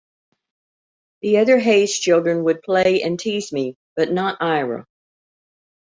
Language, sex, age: English, female, 70-79